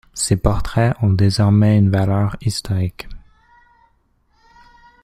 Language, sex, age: French, male, 19-29